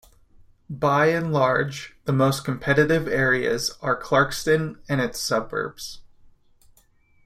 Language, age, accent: English, 30-39, United States English